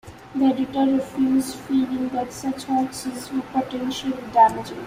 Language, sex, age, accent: English, female, under 19, India and South Asia (India, Pakistan, Sri Lanka)